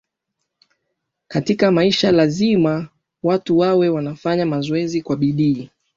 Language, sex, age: Swahili, male, 19-29